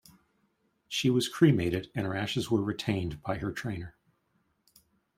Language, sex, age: English, male, 40-49